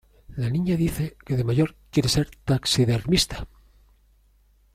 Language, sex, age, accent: Spanish, male, 50-59, España: Norte peninsular (Asturias, Castilla y León, Cantabria, País Vasco, Navarra, Aragón, La Rioja, Guadalajara, Cuenca)